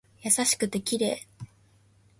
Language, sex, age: Japanese, female, 19-29